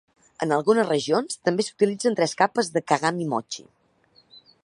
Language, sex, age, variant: Catalan, female, 40-49, Central